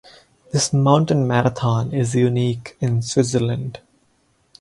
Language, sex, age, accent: English, male, 19-29, India and South Asia (India, Pakistan, Sri Lanka)